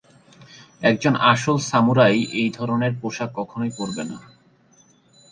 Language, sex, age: Bengali, male, 19-29